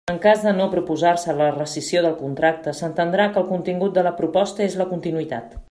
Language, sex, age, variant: Catalan, female, 40-49, Central